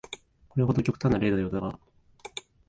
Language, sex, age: Japanese, male, 19-29